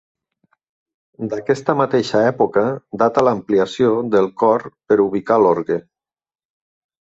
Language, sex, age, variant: Catalan, male, 40-49, Nord-Occidental